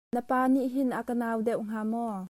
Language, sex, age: Hakha Chin, female, 19-29